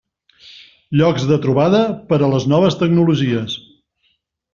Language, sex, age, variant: Catalan, male, 50-59, Central